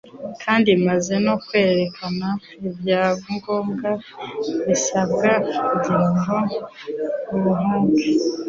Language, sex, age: Kinyarwanda, female, 19-29